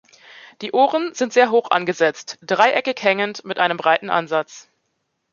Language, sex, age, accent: German, female, 30-39, Deutschland Deutsch